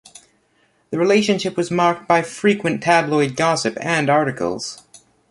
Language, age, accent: English, 19-29, United States English